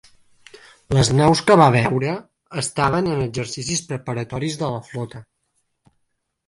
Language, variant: Catalan, Septentrional